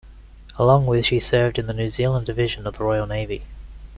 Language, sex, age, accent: English, male, 19-29, Australian English